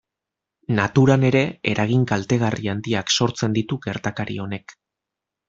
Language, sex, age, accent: Basque, male, 30-39, Mendebalekoa (Araba, Bizkaia, Gipuzkoako mendebaleko herri batzuk)